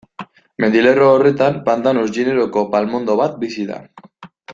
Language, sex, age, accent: Basque, male, 19-29, Mendebalekoa (Araba, Bizkaia, Gipuzkoako mendebaleko herri batzuk)